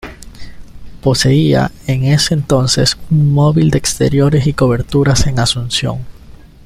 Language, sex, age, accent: Spanish, male, 19-29, Andino-Pacífico: Colombia, Perú, Ecuador, oeste de Bolivia y Venezuela andina